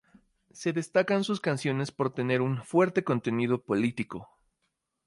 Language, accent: Spanish, Andino-Pacífico: Colombia, Perú, Ecuador, oeste de Bolivia y Venezuela andina